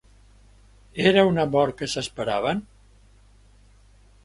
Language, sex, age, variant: Catalan, male, 70-79, Central